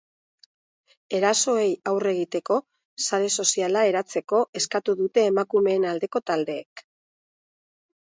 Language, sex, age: Basque, female, 50-59